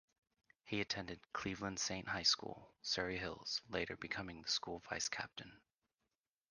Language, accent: English, United States English